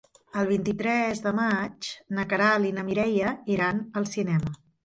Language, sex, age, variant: Catalan, female, 40-49, Central